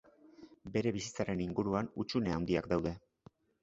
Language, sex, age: Basque, male, 50-59